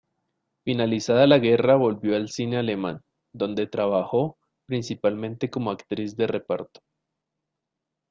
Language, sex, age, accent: Spanish, male, 19-29, Caribe: Cuba, Venezuela, Puerto Rico, República Dominicana, Panamá, Colombia caribeña, México caribeño, Costa del golfo de México